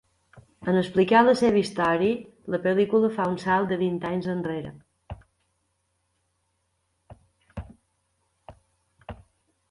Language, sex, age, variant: Catalan, female, 50-59, Balear